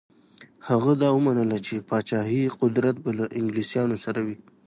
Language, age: Pashto, 19-29